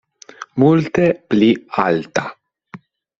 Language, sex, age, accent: Esperanto, male, under 19, Internacia